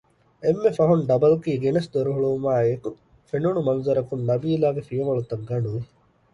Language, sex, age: Divehi, male, under 19